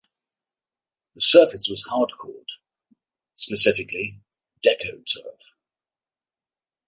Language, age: English, 60-69